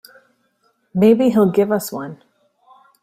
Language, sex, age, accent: English, female, 30-39, Canadian English